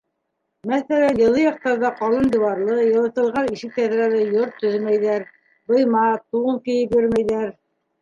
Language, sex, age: Bashkir, female, 60-69